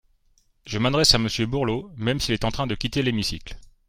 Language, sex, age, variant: French, male, 40-49, Français de métropole